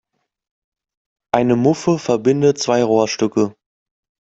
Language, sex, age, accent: German, male, 30-39, Deutschland Deutsch